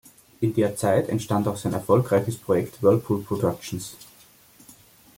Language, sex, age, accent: German, male, 30-39, Österreichisches Deutsch